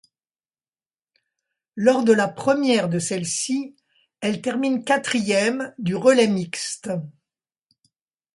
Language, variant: French, Français de métropole